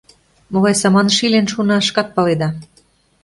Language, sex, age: Mari, female, 50-59